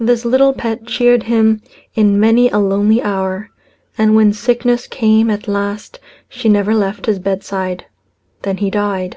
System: none